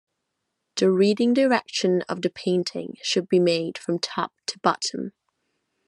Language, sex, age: English, female, 19-29